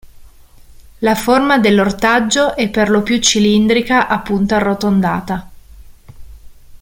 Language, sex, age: Italian, male, 30-39